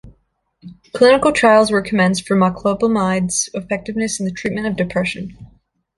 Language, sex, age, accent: English, female, 19-29, United States English